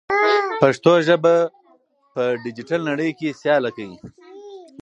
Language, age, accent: Pashto, 30-39, کندهارۍ لهجه